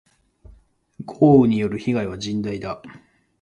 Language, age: Japanese, 30-39